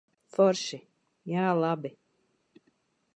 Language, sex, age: Latvian, female, 40-49